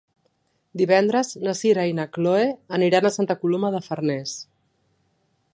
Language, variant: Catalan, Central